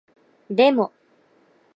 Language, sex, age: Japanese, female, 19-29